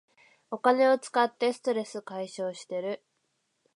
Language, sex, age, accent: Japanese, female, 19-29, 標準語